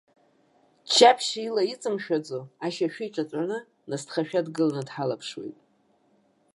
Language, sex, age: Abkhazian, female, 50-59